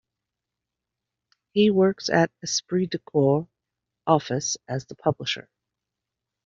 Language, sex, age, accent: English, female, 50-59, United States English